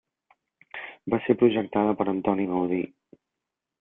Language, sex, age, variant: Catalan, male, 19-29, Central